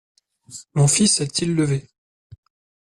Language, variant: French, Français de métropole